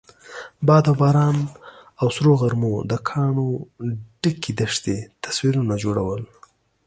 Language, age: Pashto, 30-39